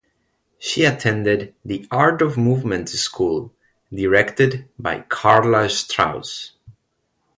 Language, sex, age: English, male, 19-29